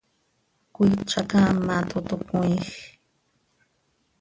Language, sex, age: Seri, female, 30-39